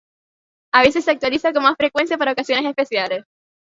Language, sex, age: Spanish, female, 19-29